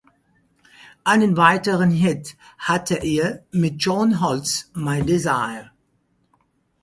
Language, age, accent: German, 50-59, Deutschland Deutsch